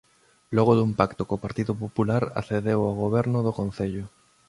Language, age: Galician, 30-39